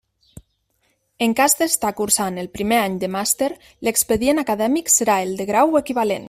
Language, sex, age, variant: Catalan, female, 19-29, Nord-Occidental